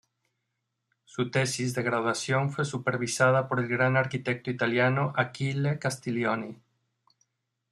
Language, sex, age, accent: Spanish, male, 30-39, México